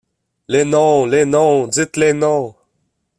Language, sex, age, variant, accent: French, male, 19-29, Français d'Amérique du Nord, Français du Canada